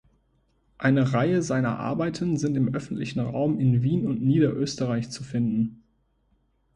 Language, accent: German, Deutschland Deutsch